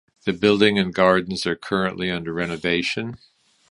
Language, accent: English, United States English